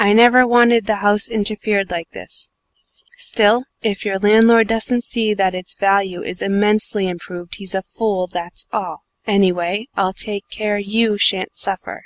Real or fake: real